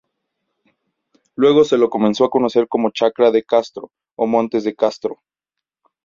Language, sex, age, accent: Spanish, male, 19-29, México